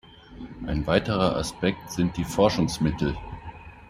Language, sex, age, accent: German, male, 40-49, Deutschland Deutsch